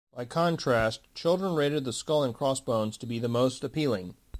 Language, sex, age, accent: English, male, 30-39, United States English